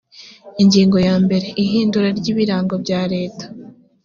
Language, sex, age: Kinyarwanda, female, under 19